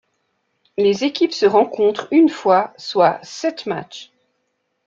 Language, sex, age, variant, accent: French, female, 50-59, Français d'Europe, Français de Suisse